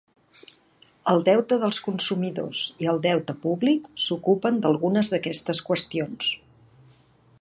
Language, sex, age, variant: Catalan, female, 50-59, Central